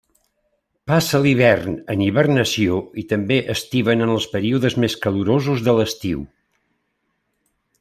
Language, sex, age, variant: Catalan, male, 70-79, Septentrional